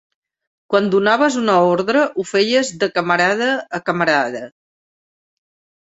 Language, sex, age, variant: Catalan, female, 50-59, Central